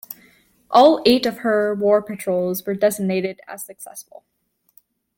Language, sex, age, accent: English, female, 19-29, United States English